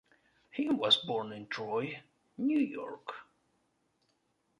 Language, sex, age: English, male, 19-29